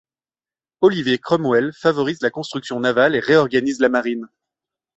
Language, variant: French, Français de métropole